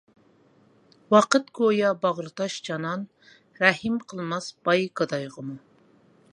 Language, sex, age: Uyghur, female, 40-49